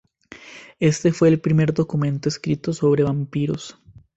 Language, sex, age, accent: Spanish, male, 19-29, Andino-Pacífico: Colombia, Perú, Ecuador, oeste de Bolivia y Venezuela andina